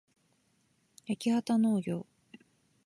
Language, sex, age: Japanese, female, 30-39